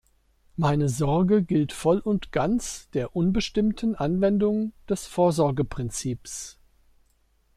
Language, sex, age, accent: German, male, 50-59, Deutschland Deutsch